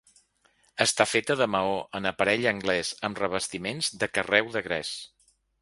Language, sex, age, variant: Catalan, male, 50-59, Central